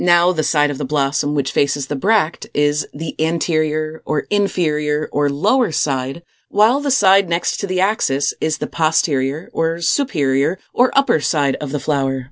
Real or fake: real